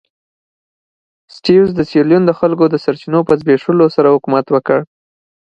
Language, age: Pashto, under 19